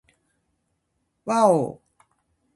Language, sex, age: Japanese, female, 50-59